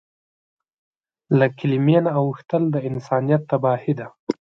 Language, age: Pashto, 19-29